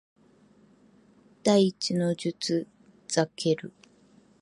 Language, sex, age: Japanese, female, 19-29